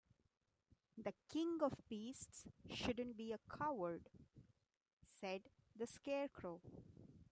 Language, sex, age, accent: English, female, 19-29, India and South Asia (India, Pakistan, Sri Lanka)